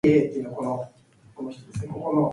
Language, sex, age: English, female, 19-29